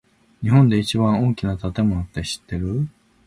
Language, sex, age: Japanese, male, 60-69